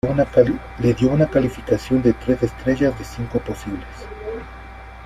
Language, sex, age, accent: Spanish, male, 40-49, Andino-Pacífico: Colombia, Perú, Ecuador, oeste de Bolivia y Venezuela andina